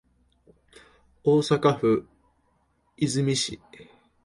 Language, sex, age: Japanese, male, 19-29